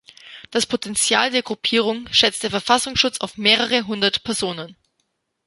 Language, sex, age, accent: German, female, 30-39, Deutschland Deutsch